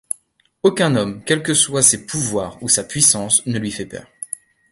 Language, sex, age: French, male, 19-29